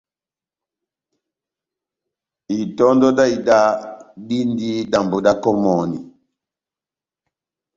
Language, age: Batanga, 60-69